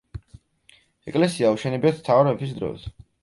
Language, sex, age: Georgian, male, 19-29